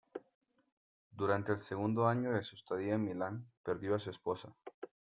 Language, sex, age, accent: Spanish, male, 30-39, América central